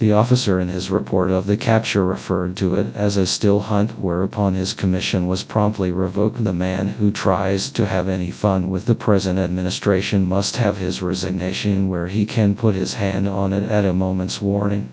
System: TTS, FastPitch